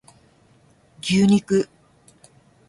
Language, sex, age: Japanese, female, 60-69